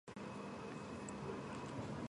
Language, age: Georgian, 19-29